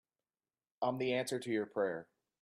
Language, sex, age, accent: English, male, 19-29, United States English